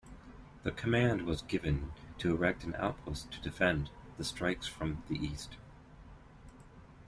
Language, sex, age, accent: English, male, 40-49, United States English